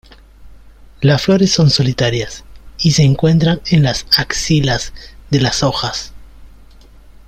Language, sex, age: Spanish, male, 30-39